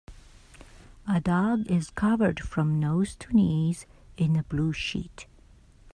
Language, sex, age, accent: English, female, 50-59, United States English